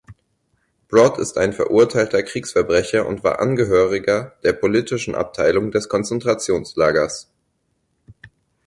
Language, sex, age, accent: German, male, 19-29, Deutschland Deutsch